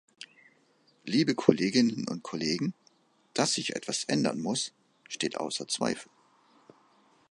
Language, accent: German, Deutschland Deutsch